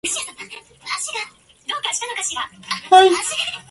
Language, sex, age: English, male, 19-29